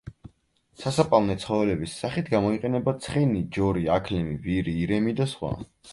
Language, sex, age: Georgian, male, 19-29